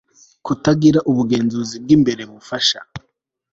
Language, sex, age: Kinyarwanda, male, 19-29